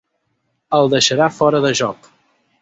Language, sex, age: Catalan, male, 19-29